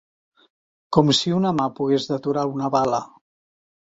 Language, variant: Catalan, Central